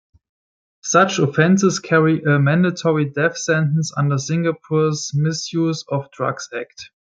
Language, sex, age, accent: English, male, 19-29, United States English